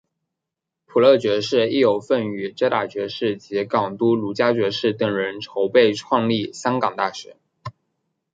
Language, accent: Chinese, 出生地：浙江省